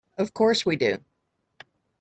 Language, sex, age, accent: English, female, 60-69, United States English